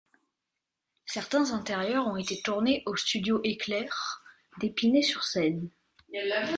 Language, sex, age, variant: French, female, 50-59, Français de métropole